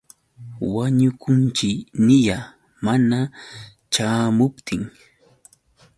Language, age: Yauyos Quechua, 30-39